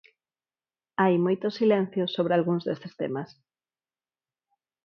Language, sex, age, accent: Galician, female, 30-39, Neofalante